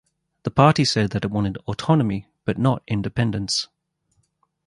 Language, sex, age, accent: English, male, 30-39, Australian English